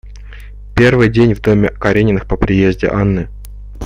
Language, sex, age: Russian, male, 30-39